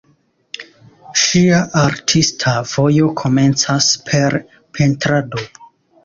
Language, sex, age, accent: Esperanto, male, 19-29, Internacia